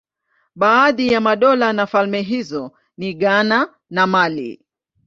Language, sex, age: Swahili, female, 50-59